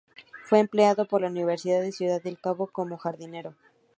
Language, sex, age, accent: Spanish, female, under 19, México